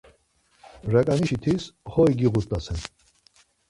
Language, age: Laz, 60-69